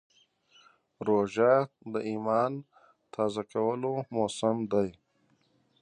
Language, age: Pashto, 30-39